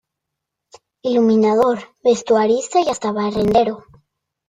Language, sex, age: Spanish, female, under 19